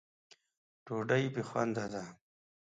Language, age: Pashto, 30-39